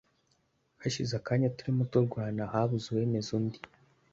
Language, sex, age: Kinyarwanda, male, under 19